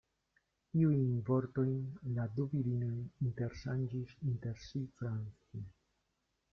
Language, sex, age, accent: Esperanto, male, 40-49, Internacia